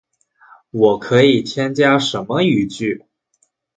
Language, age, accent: Chinese, 19-29, 出生地：江苏省